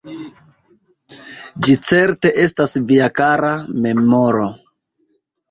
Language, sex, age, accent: Esperanto, male, 30-39, Internacia